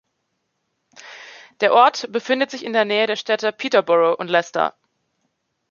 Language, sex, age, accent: German, female, 30-39, Deutschland Deutsch